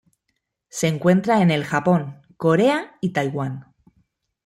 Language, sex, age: Spanish, female, 30-39